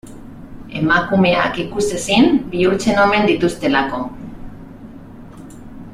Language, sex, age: Basque, female, 40-49